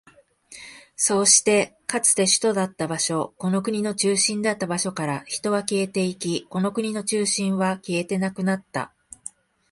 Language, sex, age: Japanese, female, 40-49